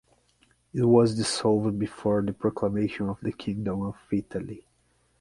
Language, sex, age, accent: English, male, 30-39, United States English